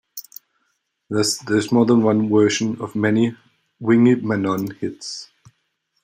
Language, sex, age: English, male, 19-29